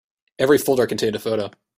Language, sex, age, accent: English, male, 19-29, United States English